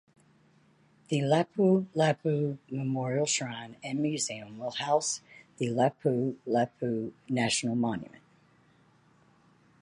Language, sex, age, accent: English, female, 40-49, United States English